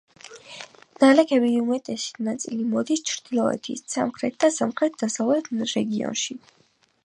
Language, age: Georgian, under 19